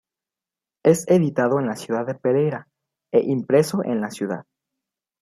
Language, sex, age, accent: Spanish, male, 19-29, México